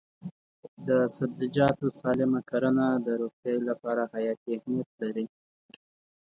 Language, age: Pashto, 19-29